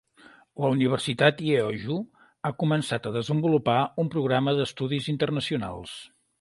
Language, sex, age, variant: Catalan, male, 50-59, Central